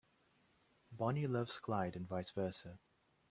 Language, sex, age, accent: English, male, 19-29, England English